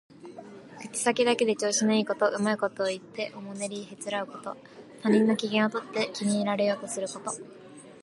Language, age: Japanese, 19-29